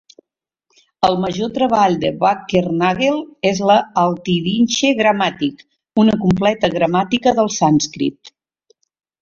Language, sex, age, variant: Catalan, female, 60-69, Central